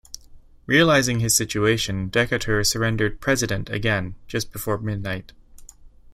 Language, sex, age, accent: English, male, 30-39, Canadian English